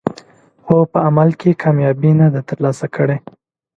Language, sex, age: Pashto, male, 19-29